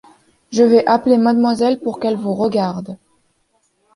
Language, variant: French, Français de métropole